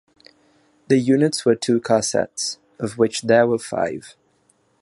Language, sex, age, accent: English, male, 19-29, England English; India and South Asia (India, Pakistan, Sri Lanka)